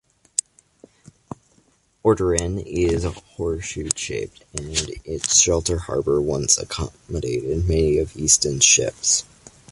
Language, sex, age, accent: English, male, under 19, United States English